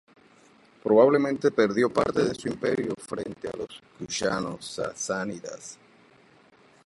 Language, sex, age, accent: Spanish, male, 40-49, Caribe: Cuba, Venezuela, Puerto Rico, República Dominicana, Panamá, Colombia caribeña, México caribeño, Costa del golfo de México